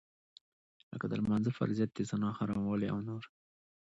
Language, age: Pashto, 19-29